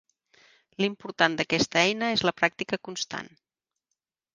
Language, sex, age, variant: Catalan, female, 50-59, Central